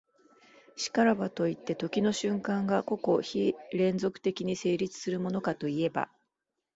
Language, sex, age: Japanese, female, 40-49